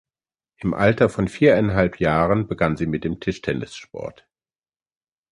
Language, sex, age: German, male, 50-59